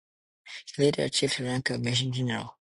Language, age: English, 19-29